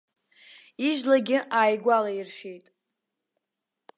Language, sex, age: Abkhazian, female, 19-29